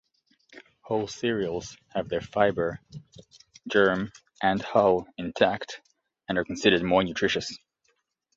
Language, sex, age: English, male, 30-39